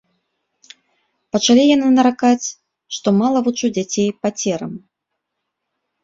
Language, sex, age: Belarusian, female, 40-49